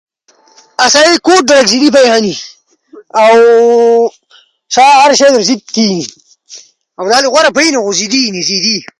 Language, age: Ushojo, under 19